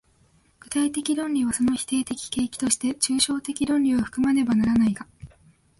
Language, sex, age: Japanese, female, 19-29